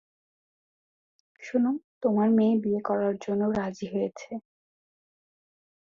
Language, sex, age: Bengali, female, 19-29